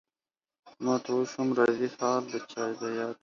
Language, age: Pashto, under 19